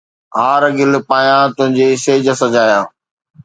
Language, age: Sindhi, 40-49